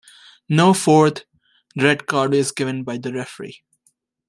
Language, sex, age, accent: English, male, 19-29, United States English